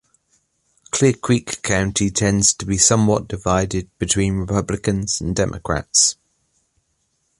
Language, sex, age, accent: English, male, 30-39, England English